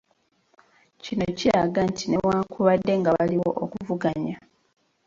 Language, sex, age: Ganda, female, 19-29